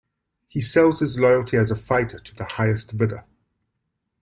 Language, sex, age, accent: English, male, 40-49, Southern African (South Africa, Zimbabwe, Namibia)